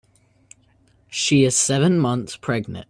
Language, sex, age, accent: English, male, under 19, United States English